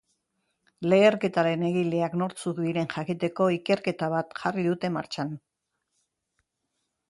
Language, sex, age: Basque, female, 60-69